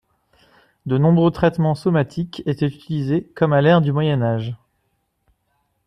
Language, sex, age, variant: French, male, 30-39, Français de métropole